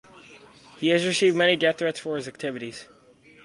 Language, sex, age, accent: English, male, under 19, United States English